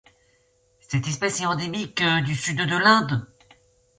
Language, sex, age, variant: French, female, 19-29, Français de métropole